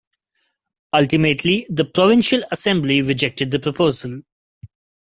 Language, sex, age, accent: English, male, 19-29, India and South Asia (India, Pakistan, Sri Lanka)